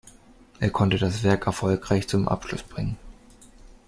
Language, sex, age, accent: German, male, under 19, Deutschland Deutsch